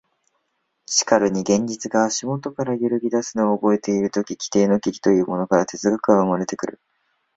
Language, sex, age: Japanese, male, 19-29